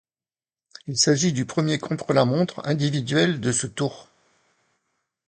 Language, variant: French, Français de métropole